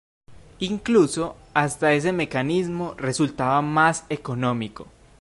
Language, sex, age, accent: Spanish, male, under 19, Andino-Pacífico: Colombia, Perú, Ecuador, oeste de Bolivia y Venezuela andina